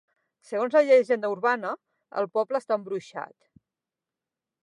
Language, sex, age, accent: Catalan, female, 40-49, central; nord-occidental